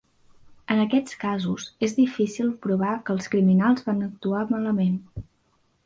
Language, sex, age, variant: Catalan, female, under 19, Central